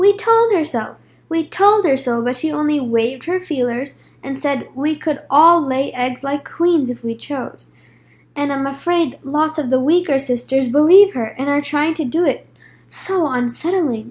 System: none